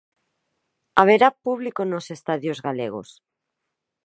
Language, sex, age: Galician, female, 40-49